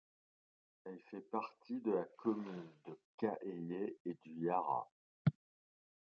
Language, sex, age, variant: French, male, 40-49, Français de métropole